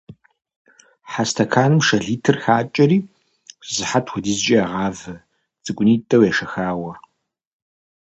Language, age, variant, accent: Kabardian, 40-49, Адыгэбзэ (Къэбэрдей, Кирил, псоми зэдай), Джылэхъстэней (Gilahsteney)